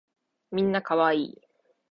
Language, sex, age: Japanese, female, 19-29